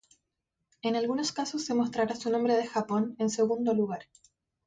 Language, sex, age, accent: Spanish, female, 19-29, Chileno: Chile, Cuyo